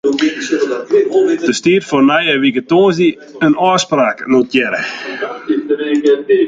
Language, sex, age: Western Frisian, male, 40-49